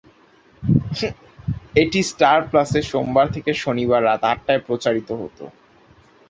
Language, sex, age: Bengali, male, under 19